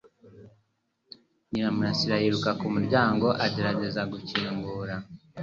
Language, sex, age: Kinyarwanda, male, 19-29